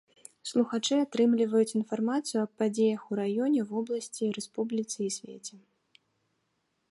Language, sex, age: Belarusian, female, 19-29